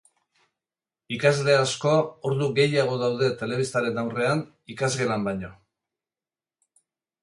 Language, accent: Basque, Erdialdekoa edo Nafarra (Gipuzkoa, Nafarroa)